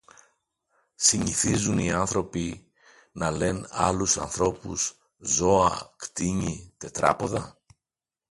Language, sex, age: Greek, male, 60-69